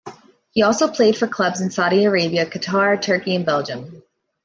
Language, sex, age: English, female, 30-39